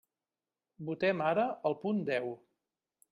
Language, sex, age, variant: Catalan, male, 50-59, Central